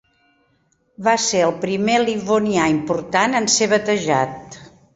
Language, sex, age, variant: Catalan, female, 70-79, Central